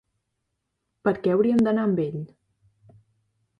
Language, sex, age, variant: Catalan, female, 19-29, Central